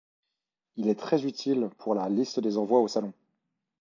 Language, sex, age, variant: French, male, 30-39, Français de métropole